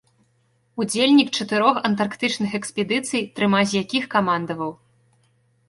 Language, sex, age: Belarusian, female, 19-29